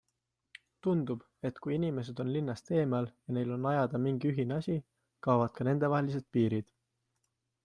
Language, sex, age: Estonian, male, 19-29